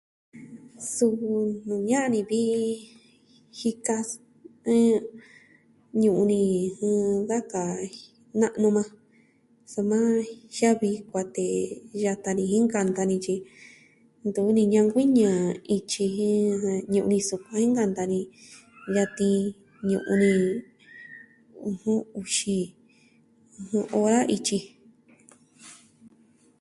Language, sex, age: Southwestern Tlaxiaco Mixtec, female, 19-29